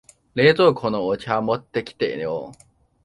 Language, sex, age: Japanese, male, 19-29